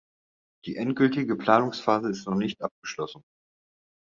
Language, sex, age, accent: German, male, 30-39, Deutschland Deutsch